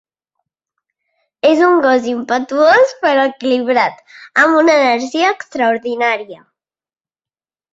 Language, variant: Catalan, Central